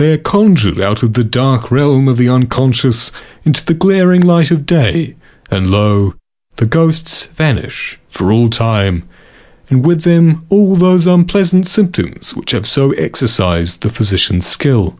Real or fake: real